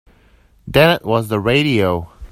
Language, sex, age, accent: English, male, 19-29, Canadian English